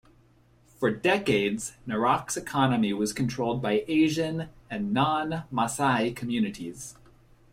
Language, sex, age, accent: English, male, 30-39, United States English